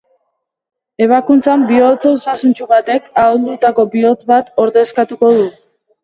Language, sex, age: Basque, female, 19-29